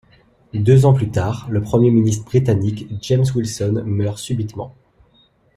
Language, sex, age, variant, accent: French, male, 19-29, Français des départements et régions d'outre-mer, Français de Guadeloupe